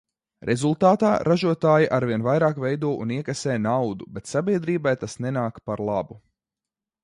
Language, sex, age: Latvian, male, 19-29